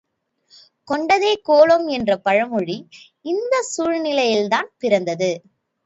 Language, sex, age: Tamil, female, 19-29